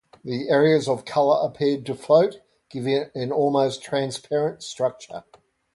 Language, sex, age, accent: English, male, 60-69, Australian English